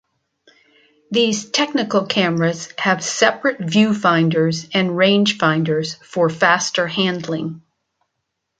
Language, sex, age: English, female, 60-69